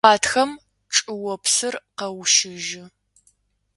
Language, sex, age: Adyghe, female, 19-29